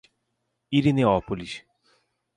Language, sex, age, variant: Portuguese, male, 19-29, Portuguese (Brasil)